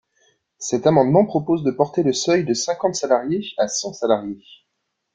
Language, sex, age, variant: French, male, 30-39, Français de métropole